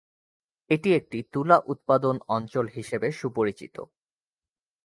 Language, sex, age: Bengali, male, 19-29